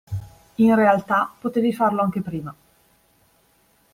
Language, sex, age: Italian, female, 30-39